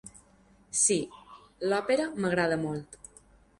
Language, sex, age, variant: Catalan, female, 19-29, Balear